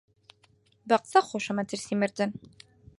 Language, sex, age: Central Kurdish, female, 19-29